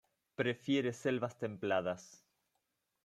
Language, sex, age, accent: Spanish, male, 30-39, Rioplatense: Argentina, Uruguay, este de Bolivia, Paraguay